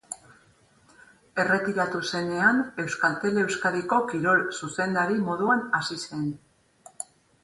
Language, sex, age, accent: Basque, female, 50-59, Erdialdekoa edo Nafarra (Gipuzkoa, Nafarroa)